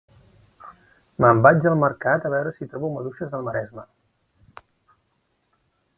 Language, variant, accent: Catalan, Central, central